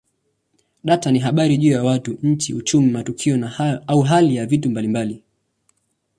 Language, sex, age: Swahili, male, 19-29